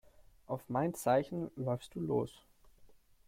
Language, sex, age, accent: German, male, 19-29, Deutschland Deutsch